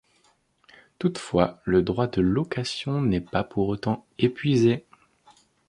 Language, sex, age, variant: French, male, 30-39, Français de métropole